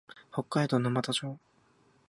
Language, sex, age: Japanese, male, 19-29